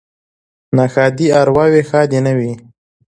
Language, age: Pashto, 19-29